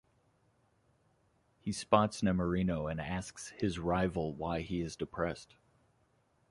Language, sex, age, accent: English, male, 30-39, United States English